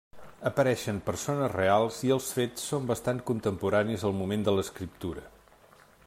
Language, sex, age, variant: Catalan, male, 50-59, Central